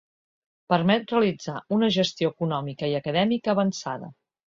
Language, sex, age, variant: Catalan, female, 40-49, Central